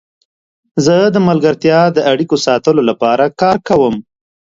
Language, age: Pashto, 30-39